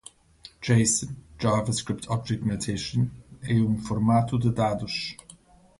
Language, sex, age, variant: Portuguese, male, 40-49, Portuguese (Portugal)